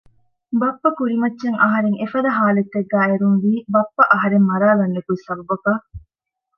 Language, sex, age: Divehi, female, 30-39